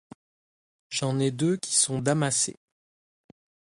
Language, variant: French, Français de métropole